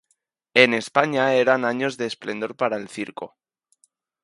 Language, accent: Spanish, España: Centro-Sur peninsular (Madrid, Toledo, Castilla-La Mancha)